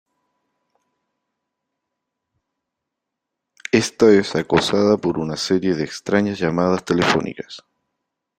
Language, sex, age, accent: Spanish, male, 40-49, Chileno: Chile, Cuyo